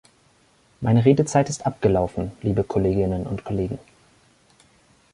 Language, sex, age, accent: German, male, 19-29, Deutschland Deutsch